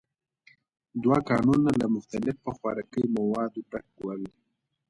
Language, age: Pashto, 19-29